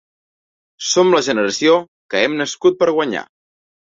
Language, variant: Catalan, Central